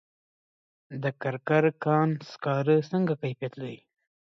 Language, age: Pashto, 19-29